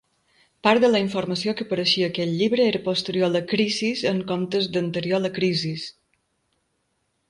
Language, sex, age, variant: Catalan, female, 50-59, Balear